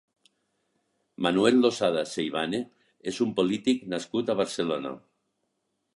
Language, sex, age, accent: Catalan, male, 60-69, valencià